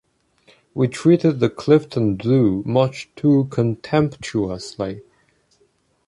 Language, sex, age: English, male, 19-29